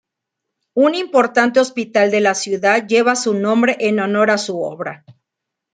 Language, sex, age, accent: Spanish, female, 40-49, México